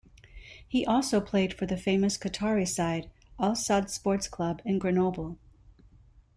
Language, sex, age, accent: English, female, 50-59, United States English